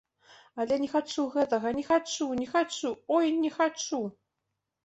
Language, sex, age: Belarusian, female, 40-49